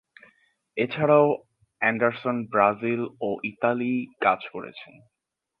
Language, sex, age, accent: Bengali, male, 19-29, Native; Bangladeshi